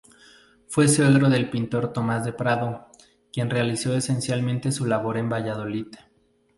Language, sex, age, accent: Spanish, male, 19-29, México